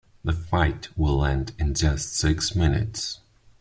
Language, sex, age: English, male, 19-29